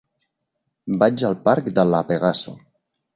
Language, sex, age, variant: Catalan, male, 19-29, Central